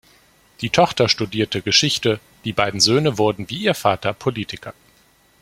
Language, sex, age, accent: German, male, 19-29, Deutschland Deutsch